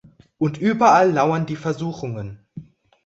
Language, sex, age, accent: German, male, under 19, Deutschland Deutsch